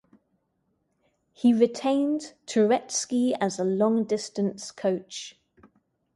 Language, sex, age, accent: English, female, 30-39, England English